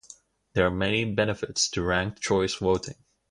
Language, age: English, 19-29